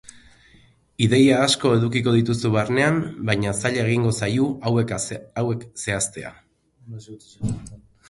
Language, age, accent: Basque, 40-49, Erdialdekoa edo Nafarra (Gipuzkoa, Nafarroa)